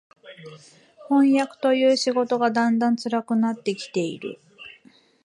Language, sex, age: Japanese, female, 30-39